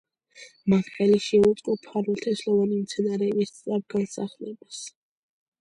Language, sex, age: Georgian, female, under 19